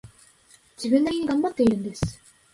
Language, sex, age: Japanese, female, 19-29